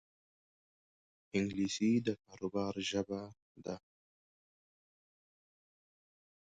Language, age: Pashto, 19-29